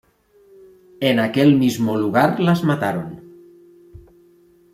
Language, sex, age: Spanish, male, 50-59